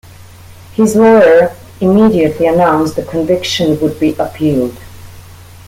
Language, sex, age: English, female, 30-39